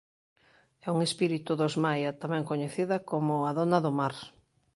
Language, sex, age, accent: Galician, female, 50-59, Normativo (estándar)